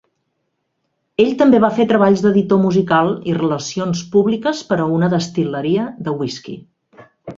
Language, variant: Catalan, Central